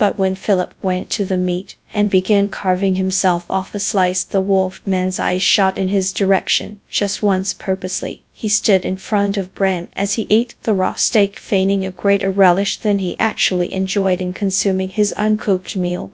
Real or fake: fake